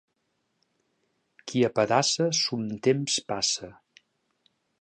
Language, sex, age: Catalan, male, 40-49